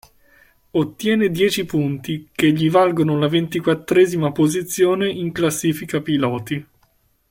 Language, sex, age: Italian, male, 19-29